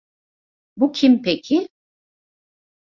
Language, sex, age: Turkish, female, 50-59